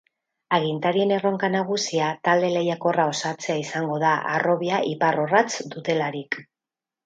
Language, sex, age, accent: Basque, female, 50-59, Mendebalekoa (Araba, Bizkaia, Gipuzkoako mendebaleko herri batzuk)